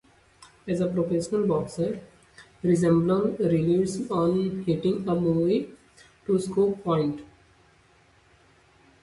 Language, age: English, under 19